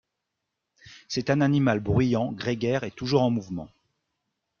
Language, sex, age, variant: French, male, 40-49, Français de métropole